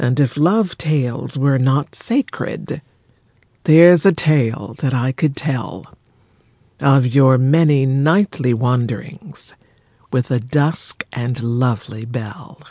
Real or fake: real